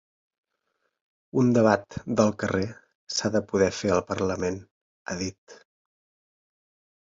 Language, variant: Catalan, Central